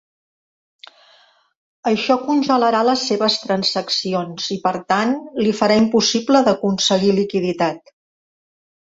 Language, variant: Catalan, Central